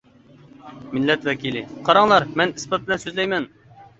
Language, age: Uyghur, 30-39